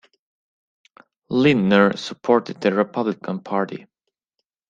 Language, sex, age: English, male, 19-29